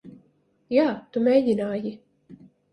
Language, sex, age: Latvian, female, 30-39